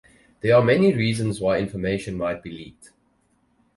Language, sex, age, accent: English, male, 19-29, Southern African (South Africa, Zimbabwe, Namibia)